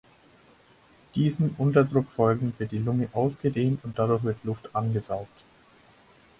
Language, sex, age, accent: German, male, 19-29, Deutschland Deutsch